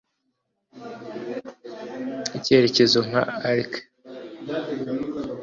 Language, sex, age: Kinyarwanda, male, 19-29